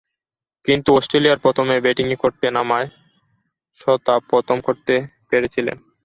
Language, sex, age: Bengali, male, 19-29